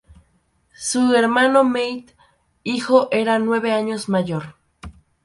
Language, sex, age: Spanish, female, under 19